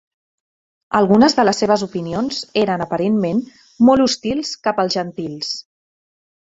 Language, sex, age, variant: Catalan, female, 40-49, Central